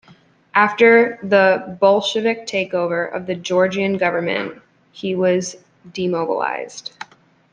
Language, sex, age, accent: English, female, 19-29, United States English